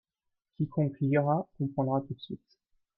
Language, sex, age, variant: French, male, 19-29, Français de métropole